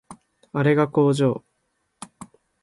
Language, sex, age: Japanese, male, 19-29